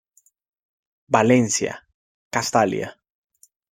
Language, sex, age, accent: Spanish, male, 30-39, Caribe: Cuba, Venezuela, Puerto Rico, República Dominicana, Panamá, Colombia caribeña, México caribeño, Costa del golfo de México